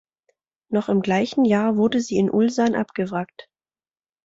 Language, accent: German, Deutschland Deutsch